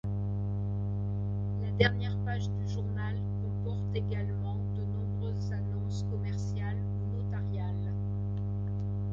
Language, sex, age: French, female, 60-69